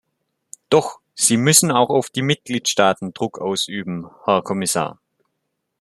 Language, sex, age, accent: German, male, under 19, Deutschland Deutsch